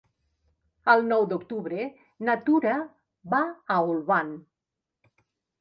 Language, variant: Catalan, Central